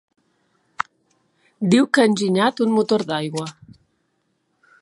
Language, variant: Catalan, Central